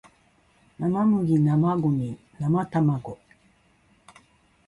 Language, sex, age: Japanese, female, 60-69